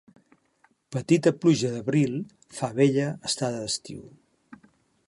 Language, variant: Catalan, Central